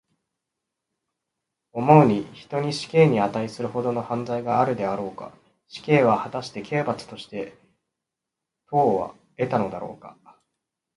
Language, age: Japanese, 19-29